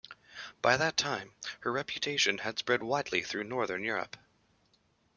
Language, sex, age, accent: English, male, 30-39, Canadian English